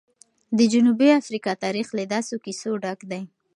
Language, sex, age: Pashto, female, 19-29